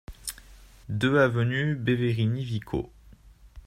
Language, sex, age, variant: French, male, 19-29, Français de métropole